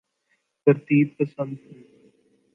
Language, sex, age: Urdu, male, 19-29